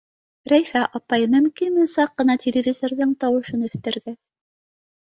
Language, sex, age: Bashkir, female, 50-59